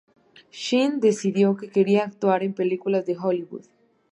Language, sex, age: Spanish, female, 19-29